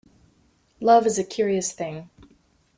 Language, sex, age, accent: English, female, 30-39, United States English